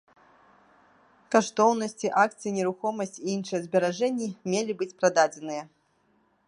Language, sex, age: Belarusian, female, 30-39